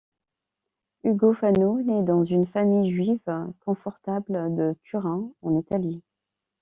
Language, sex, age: French, female, 30-39